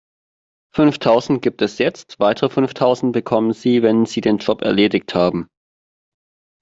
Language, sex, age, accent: German, male, 19-29, Deutschland Deutsch